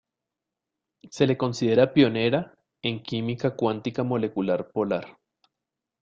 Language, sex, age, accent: Spanish, male, 19-29, Caribe: Cuba, Venezuela, Puerto Rico, República Dominicana, Panamá, Colombia caribeña, México caribeño, Costa del golfo de México